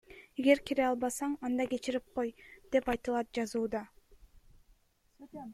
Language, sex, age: Kyrgyz, female, 19-29